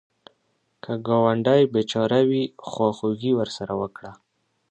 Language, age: Pashto, 19-29